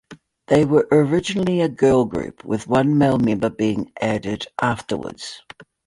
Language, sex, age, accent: English, female, 50-59, New Zealand English